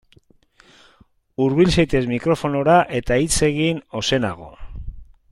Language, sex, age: Basque, male, 60-69